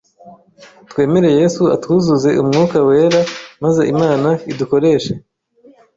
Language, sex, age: Kinyarwanda, male, 30-39